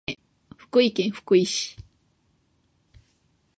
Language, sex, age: Japanese, male, 19-29